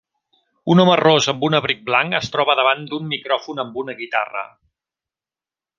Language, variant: Catalan, Central